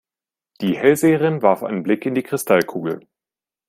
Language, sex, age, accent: German, male, 19-29, Deutschland Deutsch